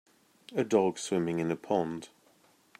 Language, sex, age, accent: English, male, 30-39, England English